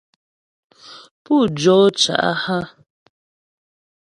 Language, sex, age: Ghomala, female, 30-39